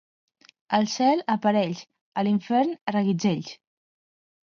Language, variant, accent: Catalan, Central, central